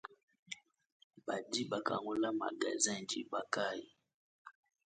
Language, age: Luba-Lulua, 19-29